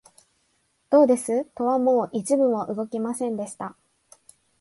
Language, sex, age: Japanese, female, 19-29